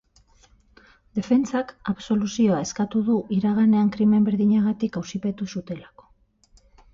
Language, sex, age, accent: Basque, female, 40-49, Mendebalekoa (Araba, Bizkaia, Gipuzkoako mendebaleko herri batzuk); Batua